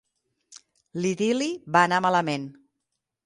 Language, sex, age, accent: Catalan, female, 19-29, nord-occidental; septentrional